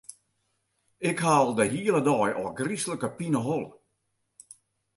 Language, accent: Western Frisian, Klaaifrysk